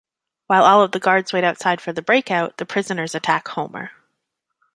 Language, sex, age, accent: English, female, 30-39, Canadian English